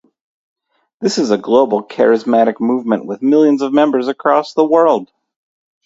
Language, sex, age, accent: English, male, 30-39, United States English